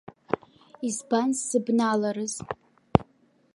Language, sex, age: Abkhazian, female, under 19